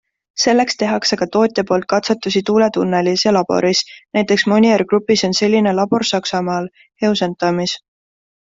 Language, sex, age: Estonian, female, 19-29